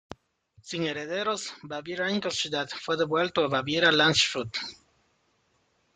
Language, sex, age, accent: Spanish, male, 30-39, América central